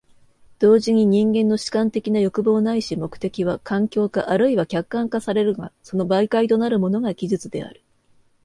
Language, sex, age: Japanese, female, 40-49